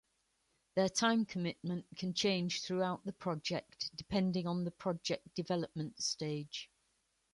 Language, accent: English, England English